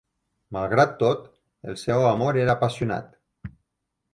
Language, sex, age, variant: Catalan, male, 30-39, Nord-Occidental